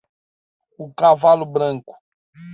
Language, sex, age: Portuguese, male, 40-49